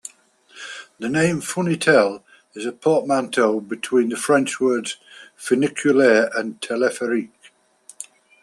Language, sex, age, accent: English, male, 60-69, England English